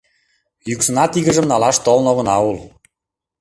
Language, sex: Mari, male